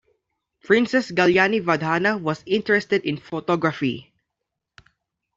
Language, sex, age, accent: English, male, under 19, Filipino